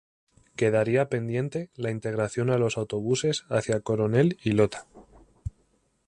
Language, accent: Spanish, España: Norte peninsular (Asturias, Castilla y León, Cantabria, País Vasco, Navarra, Aragón, La Rioja, Guadalajara, Cuenca)